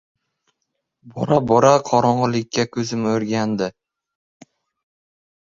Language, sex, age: Uzbek, male, under 19